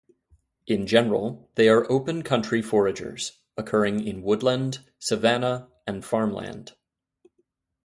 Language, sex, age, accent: English, male, 30-39, United States English